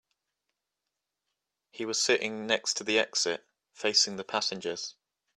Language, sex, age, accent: English, male, 19-29, England English